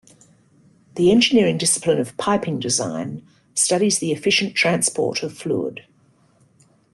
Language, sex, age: English, female, 50-59